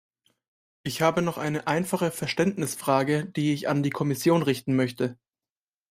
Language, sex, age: German, male, 19-29